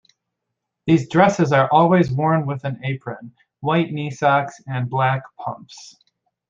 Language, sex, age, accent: English, male, 19-29, United States English